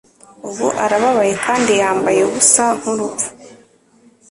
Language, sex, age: Kinyarwanda, female, 19-29